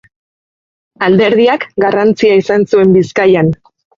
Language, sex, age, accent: Basque, female, 30-39, Mendebalekoa (Araba, Bizkaia, Gipuzkoako mendebaleko herri batzuk)